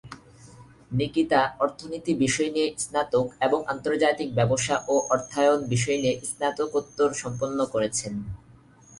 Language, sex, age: Bengali, male, 19-29